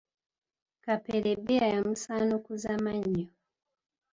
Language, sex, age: Ganda, female, 30-39